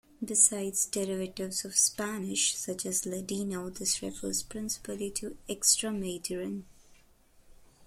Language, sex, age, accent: English, female, 19-29, India and South Asia (India, Pakistan, Sri Lanka)